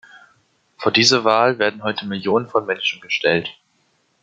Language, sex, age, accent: German, male, under 19, Deutschland Deutsch